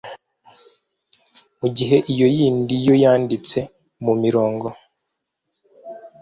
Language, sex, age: Kinyarwanda, male, 19-29